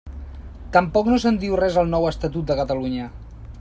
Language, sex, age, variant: Catalan, male, 40-49, Central